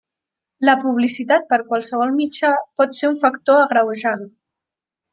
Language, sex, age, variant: Catalan, female, under 19, Central